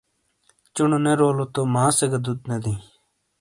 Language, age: Shina, 30-39